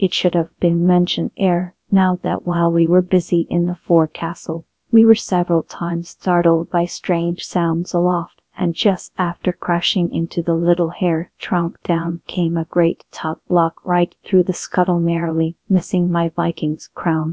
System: TTS, GradTTS